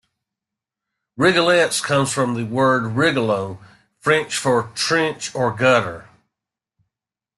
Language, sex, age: English, male, 50-59